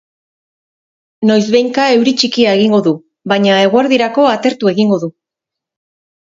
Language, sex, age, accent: Basque, female, 40-49, Erdialdekoa edo Nafarra (Gipuzkoa, Nafarroa)